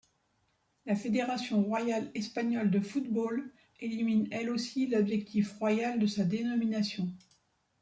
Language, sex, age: French, female, 50-59